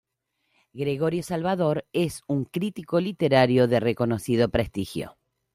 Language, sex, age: Spanish, female, 50-59